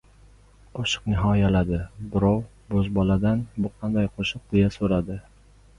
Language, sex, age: Uzbek, male, 19-29